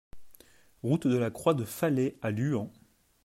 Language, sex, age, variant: French, male, 19-29, Français de métropole